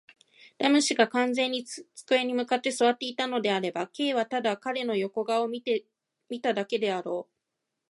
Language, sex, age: Japanese, female, 30-39